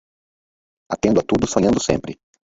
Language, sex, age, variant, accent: Portuguese, male, 50-59, Portuguese (Brasil), Paulista